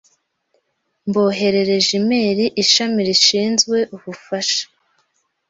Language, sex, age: Kinyarwanda, female, 19-29